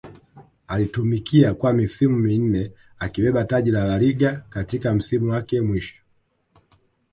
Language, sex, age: Swahili, male, 19-29